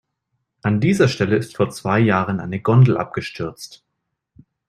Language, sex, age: German, male, 19-29